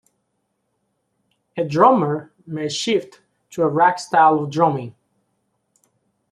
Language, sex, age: English, male, 40-49